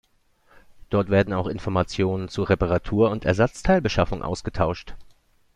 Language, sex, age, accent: German, male, 30-39, Deutschland Deutsch